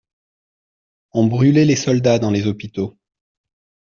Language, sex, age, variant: French, male, 30-39, Français de métropole